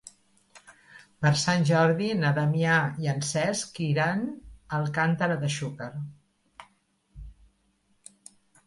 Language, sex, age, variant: Catalan, female, 60-69, Central